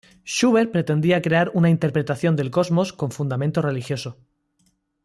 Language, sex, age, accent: Spanish, male, 30-39, España: Sur peninsular (Andalucia, Extremadura, Murcia)